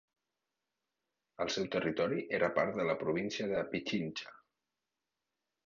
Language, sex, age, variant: Catalan, male, 40-49, Central